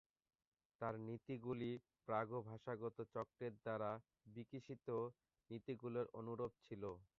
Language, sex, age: Bengali, male, 19-29